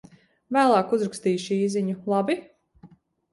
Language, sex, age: Latvian, female, 19-29